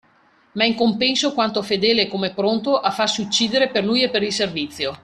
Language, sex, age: Italian, female, 50-59